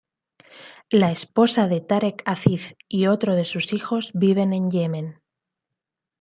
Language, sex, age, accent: Spanish, female, 30-39, España: Centro-Sur peninsular (Madrid, Toledo, Castilla-La Mancha)